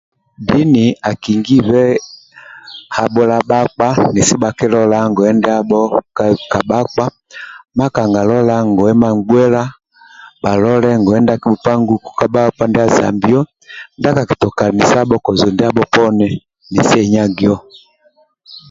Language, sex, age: Amba (Uganda), male, 40-49